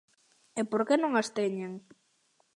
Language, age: Galician, under 19